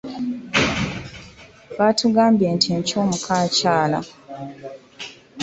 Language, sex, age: Ganda, female, 30-39